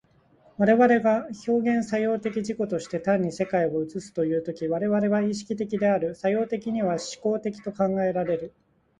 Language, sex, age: Japanese, male, 30-39